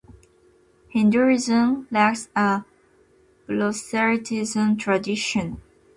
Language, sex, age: English, female, 19-29